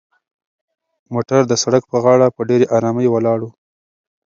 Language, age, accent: Pashto, 30-39, پکتیا ولایت، احمدزی